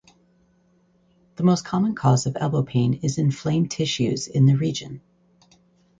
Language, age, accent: English, 40-49, United States English